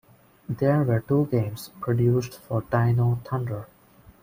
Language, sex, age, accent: English, male, 19-29, India and South Asia (India, Pakistan, Sri Lanka)